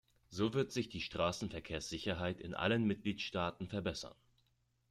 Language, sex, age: German, male, 30-39